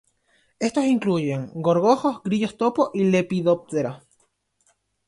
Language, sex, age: Spanish, male, 19-29